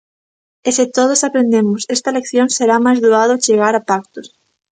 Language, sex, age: Galician, female, 19-29